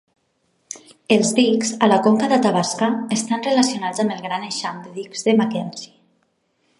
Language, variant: Catalan, Nord-Occidental